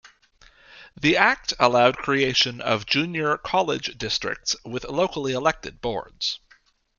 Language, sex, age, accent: English, male, 30-39, Canadian English